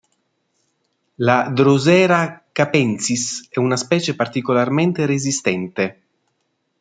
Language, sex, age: Italian, male, 40-49